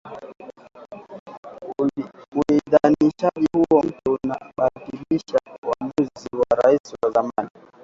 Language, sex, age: Swahili, male, 19-29